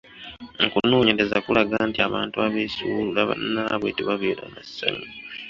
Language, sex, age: Ganda, male, 19-29